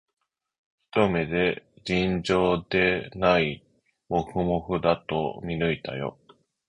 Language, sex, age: Japanese, male, 30-39